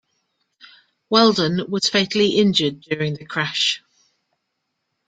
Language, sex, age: English, female, 50-59